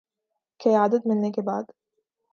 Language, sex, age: Urdu, female, 19-29